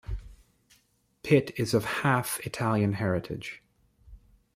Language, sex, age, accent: English, male, 19-29, United States English